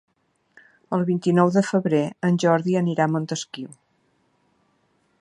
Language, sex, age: Catalan, female, 60-69